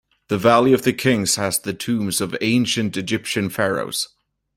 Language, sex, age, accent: English, male, 19-29, United States English